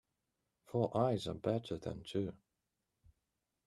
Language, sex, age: English, male, 19-29